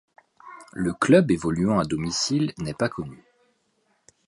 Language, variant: French, Français de métropole